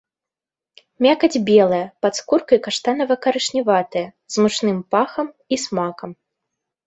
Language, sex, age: Belarusian, female, 19-29